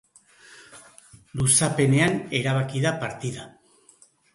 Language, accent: Basque, Erdialdekoa edo Nafarra (Gipuzkoa, Nafarroa)